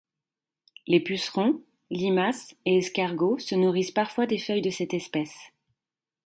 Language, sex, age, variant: French, female, 30-39, Français de métropole